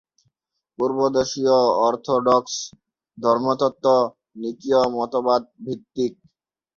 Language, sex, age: Bengali, male, 19-29